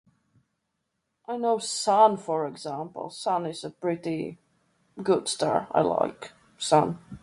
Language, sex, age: English, female, 30-39